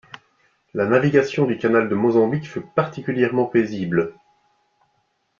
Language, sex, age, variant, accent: French, male, 30-39, Français d'Europe, Français de Belgique